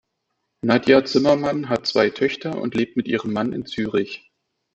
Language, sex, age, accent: German, male, 30-39, Deutschland Deutsch